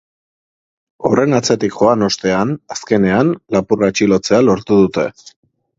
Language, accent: Basque, Erdialdekoa edo Nafarra (Gipuzkoa, Nafarroa)